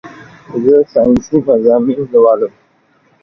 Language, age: Pashto, 19-29